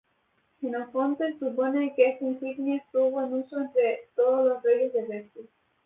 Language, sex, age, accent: Spanish, female, 19-29, España: Islas Canarias